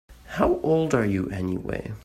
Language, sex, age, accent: English, male, under 19, United States English